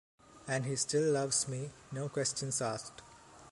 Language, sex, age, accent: English, male, under 19, India and South Asia (India, Pakistan, Sri Lanka)